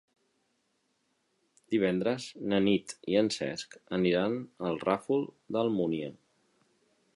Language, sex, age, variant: Catalan, male, 40-49, Central